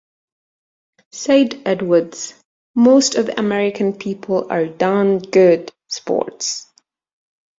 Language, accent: English, England English